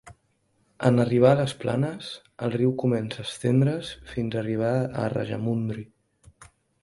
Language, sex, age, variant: Catalan, male, 19-29, Central